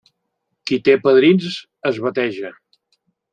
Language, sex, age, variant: Catalan, male, 80-89, Central